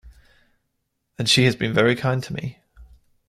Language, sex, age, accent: English, male, 30-39, England English